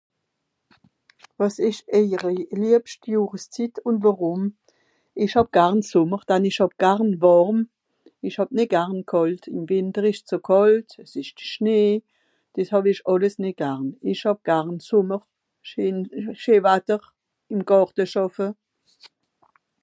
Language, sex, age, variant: Swiss German, female, 50-59, Nordniederàlemmànisch (Rishoffe, Zàwere, Bùsswìller, Hawenau, Brüemt, Stroossbùri, Molse, Dàmbàch, Schlettstàtt, Pfàlzbùri usw.)